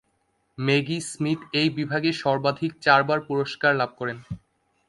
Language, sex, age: Bengali, male, 19-29